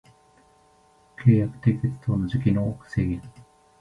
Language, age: Japanese, 19-29